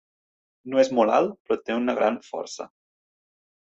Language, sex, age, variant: Catalan, male, 30-39, Central